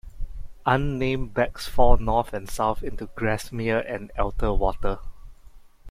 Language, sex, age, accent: English, male, 19-29, Singaporean English